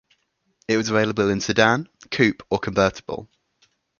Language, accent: English, England English